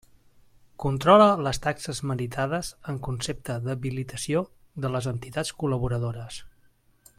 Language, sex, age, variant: Catalan, male, 40-49, Central